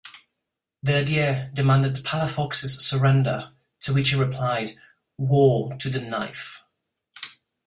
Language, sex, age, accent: English, male, 30-39, England English